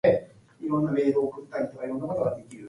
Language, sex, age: English, female, 19-29